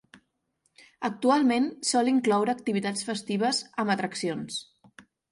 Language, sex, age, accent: Catalan, female, 19-29, central; nord-occidental